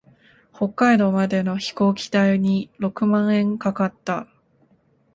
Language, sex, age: Japanese, female, 19-29